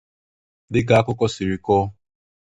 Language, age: Igbo, 19-29